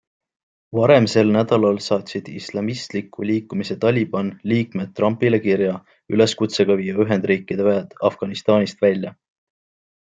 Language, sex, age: Estonian, male, 19-29